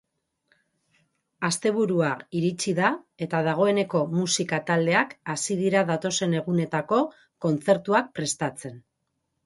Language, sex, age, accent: Basque, female, 40-49, Mendebalekoa (Araba, Bizkaia, Gipuzkoako mendebaleko herri batzuk)